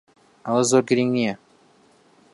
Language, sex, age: Central Kurdish, male, 19-29